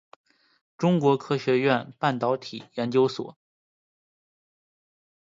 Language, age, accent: Chinese, under 19, 出生地：天津市